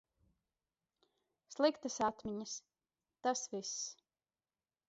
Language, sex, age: Latvian, female, 30-39